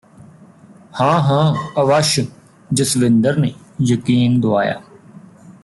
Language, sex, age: Punjabi, male, 30-39